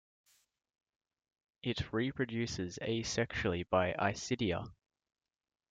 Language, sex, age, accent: English, male, 19-29, Australian English